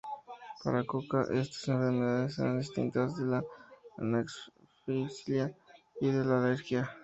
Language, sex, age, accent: Spanish, male, 19-29, México